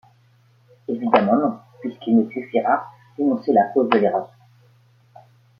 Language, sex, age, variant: French, female, 50-59, Français de métropole